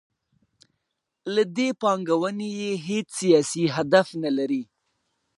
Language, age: Pashto, 19-29